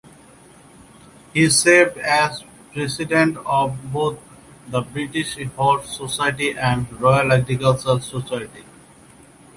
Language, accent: English, United States English